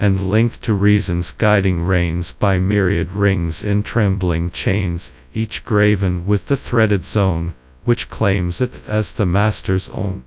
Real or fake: fake